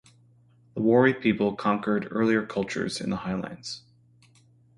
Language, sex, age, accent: English, male, 30-39, United States English